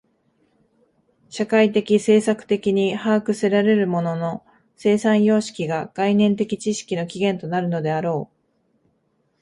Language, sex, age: Japanese, female, 30-39